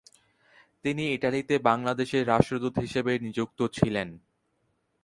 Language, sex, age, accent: Bengali, male, 19-29, fluent